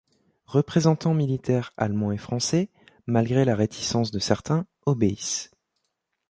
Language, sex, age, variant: French, male, 19-29, Français de métropole